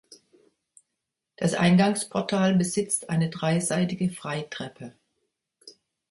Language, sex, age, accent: German, female, 60-69, Deutschland Deutsch